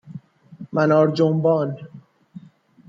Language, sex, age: Persian, male, 19-29